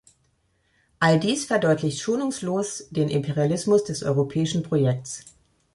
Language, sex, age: German, female, 40-49